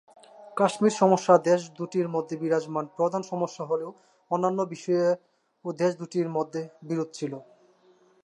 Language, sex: Bengali, male